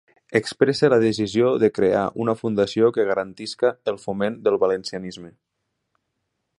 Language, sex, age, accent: Catalan, male, 19-29, Ebrenc